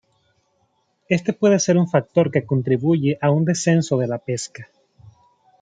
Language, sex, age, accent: Spanish, male, 30-39, América central